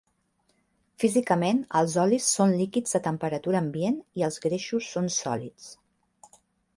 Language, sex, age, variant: Catalan, female, 40-49, Central